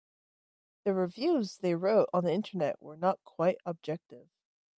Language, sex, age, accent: English, female, 30-39, Canadian English